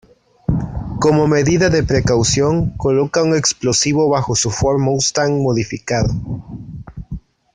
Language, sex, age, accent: Spanish, male, 19-29, América central